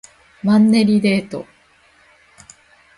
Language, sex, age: Japanese, female, 19-29